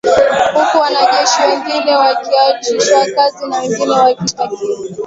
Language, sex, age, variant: Swahili, female, 19-29, Kiswahili Sanifu (EA)